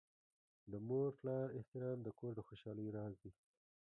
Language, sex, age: Pashto, male, 30-39